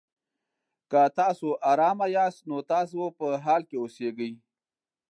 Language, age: Pashto, 30-39